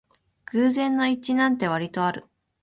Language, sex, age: Japanese, female, 19-29